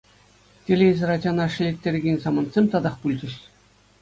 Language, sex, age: Chuvash, male, 40-49